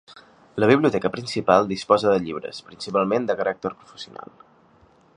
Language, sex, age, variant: Catalan, male, 19-29, Central